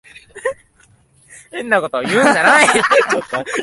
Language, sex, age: Japanese, male, 19-29